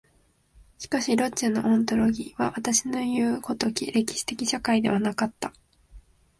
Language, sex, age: Japanese, female, 19-29